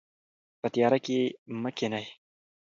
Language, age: Pashto, 19-29